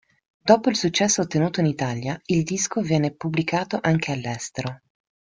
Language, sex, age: Italian, female, 30-39